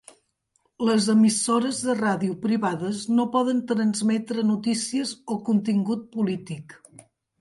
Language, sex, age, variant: Catalan, female, 60-69, Central